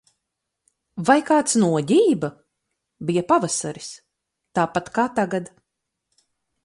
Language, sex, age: Latvian, female, 50-59